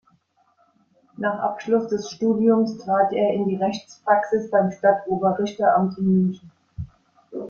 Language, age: German, 50-59